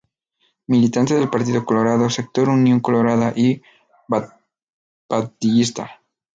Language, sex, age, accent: Spanish, male, 19-29, México